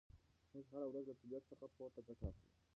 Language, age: Pashto, under 19